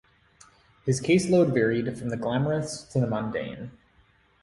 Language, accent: English, Canadian English